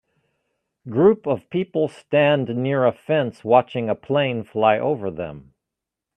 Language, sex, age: English, male, 50-59